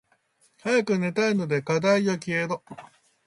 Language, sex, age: Japanese, male, 60-69